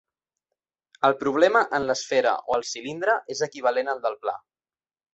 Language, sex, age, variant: Catalan, male, 19-29, Central